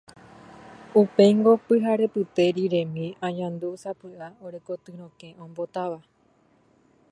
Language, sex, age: Guarani, female, 19-29